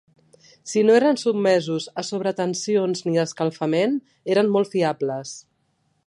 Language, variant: Catalan, Central